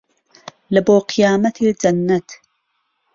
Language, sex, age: Central Kurdish, female, 30-39